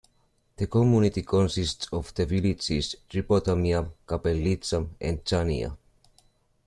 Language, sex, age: English, male, 30-39